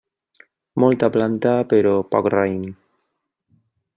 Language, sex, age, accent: Catalan, male, 19-29, valencià